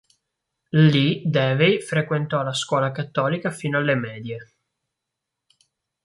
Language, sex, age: Italian, male, 19-29